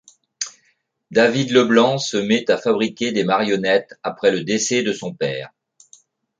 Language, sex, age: French, male, 60-69